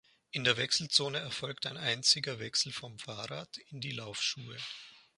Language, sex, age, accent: German, male, 50-59, Österreichisches Deutsch